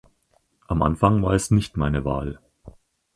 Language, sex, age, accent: German, male, 19-29, Deutschland Deutsch